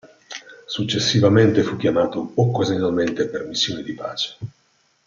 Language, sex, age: Italian, male, 50-59